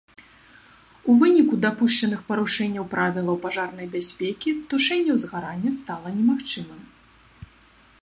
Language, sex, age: Belarusian, female, 30-39